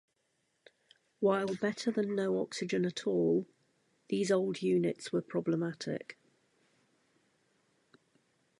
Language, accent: English, England English